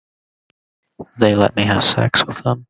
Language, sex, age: English, male, under 19